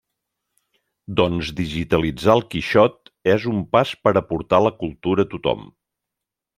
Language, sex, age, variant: Catalan, male, 60-69, Central